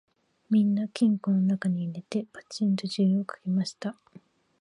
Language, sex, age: Japanese, female, 19-29